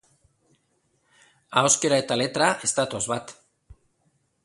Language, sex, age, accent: Basque, male, 50-59, Erdialdekoa edo Nafarra (Gipuzkoa, Nafarroa)